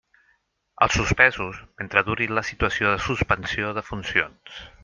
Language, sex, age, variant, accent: Catalan, male, 50-59, Central, central